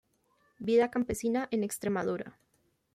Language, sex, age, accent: Spanish, female, 19-29, Caribe: Cuba, Venezuela, Puerto Rico, República Dominicana, Panamá, Colombia caribeña, México caribeño, Costa del golfo de México